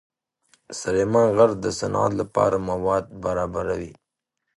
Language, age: Pashto, 19-29